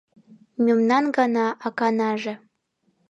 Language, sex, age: Mari, female, 19-29